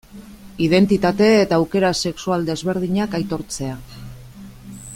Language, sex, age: Basque, female, 50-59